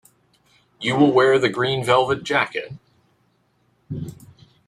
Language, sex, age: English, male, 50-59